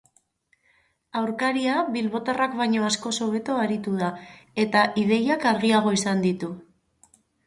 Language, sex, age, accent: Basque, female, 30-39, Mendebalekoa (Araba, Bizkaia, Gipuzkoako mendebaleko herri batzuk)